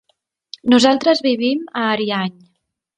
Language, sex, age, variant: Catalan, female, 30-39, Central